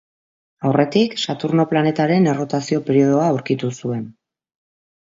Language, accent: Basque, Mendebalekoa (Araba, Bizkaia, Gipuzkoako mendebaleko herri batzuk)